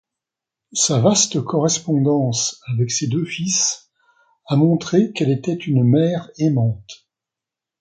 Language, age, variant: French, 60-69, Français de métropole